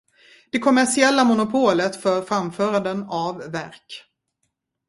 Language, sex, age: Swedish, female, 40-49